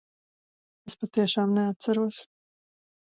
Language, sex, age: Latvian, female, 40-49